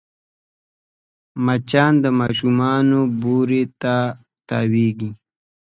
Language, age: Pashto, 19-29